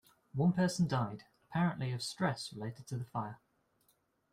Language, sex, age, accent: English, male, 19-29, England English